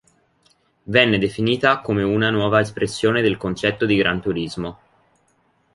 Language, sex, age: Italian, male, under 19